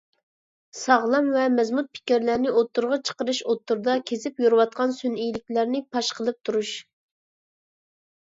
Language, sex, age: Uyghur, female, under 19